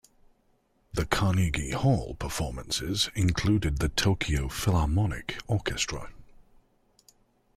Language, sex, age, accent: English, male, 30-39, England English